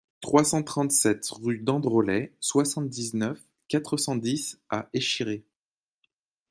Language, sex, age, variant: French, male, 19-29, Français de métropole